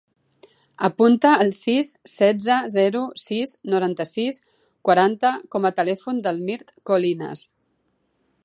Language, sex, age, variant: Catalan, female, 40-49, Central